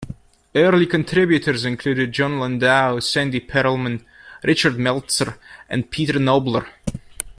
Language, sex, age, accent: English, male, 19-29, Scottish English